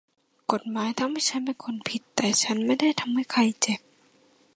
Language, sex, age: Thai, female, 19-29